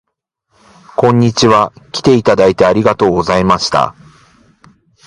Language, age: Japanese, 30-39